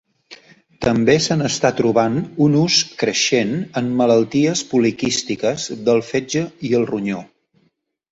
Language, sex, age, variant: Catalan, male, 40-49, Central